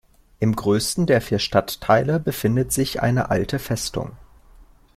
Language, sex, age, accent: German, male, 19-29, Deutschland Deutsch